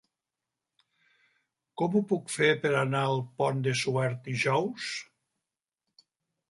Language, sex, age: Catalan, male, 80-89